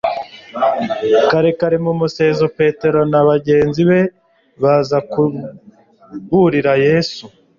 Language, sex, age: Kinyarwanda, male, 19-29